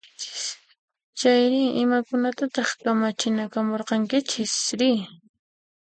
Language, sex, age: Puno Quechua, female, 19-29